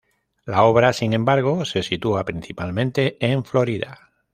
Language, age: Spanish, 30-39